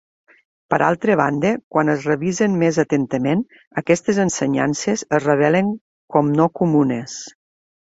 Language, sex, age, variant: Catalan, female, 50-59, Septentrional